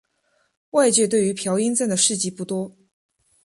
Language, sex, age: Chinese, female, under 19